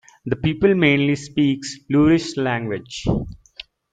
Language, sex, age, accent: English, male, 19-29, United States English